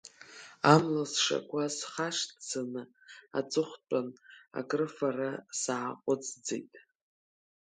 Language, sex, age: Abkhazian, female, 50-59